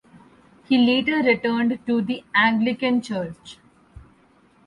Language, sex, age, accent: English, female, 19-29, India and South Asia (India, Pakistan, Sri Lanka)